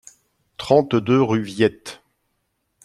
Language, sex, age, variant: French, male, 50-59, Français de métropole